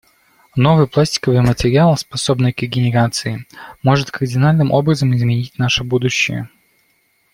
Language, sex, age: Russian, male, 19-29